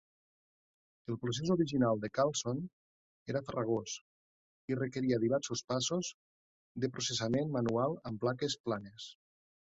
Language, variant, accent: Catalan, Nord-Occidental, Lleida